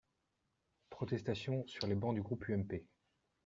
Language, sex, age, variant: French, male, 30-39, Français de métropole